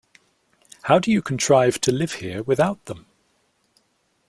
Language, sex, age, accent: English, male, 40-49, England English